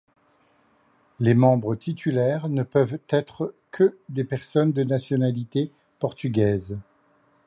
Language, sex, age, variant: French, male, 50-59, Français de métropole